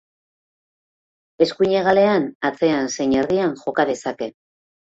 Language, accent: Basque, Mendebalekoa (Araba, Bizkaia, Gipuzkoako mendebaleko herri batzuk)